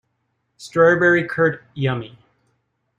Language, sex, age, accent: English, male, 40-49, United States English